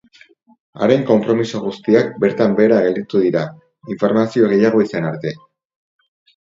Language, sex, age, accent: Basque, male, 40-49, Erdialdekoa edo Nafarra (Gipuzkoa, Nafarroa)